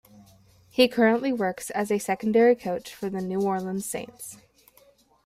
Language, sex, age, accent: English, female, 19-29, England English